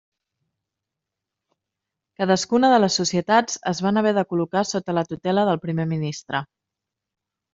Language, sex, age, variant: Catalan, female, 30-39, Central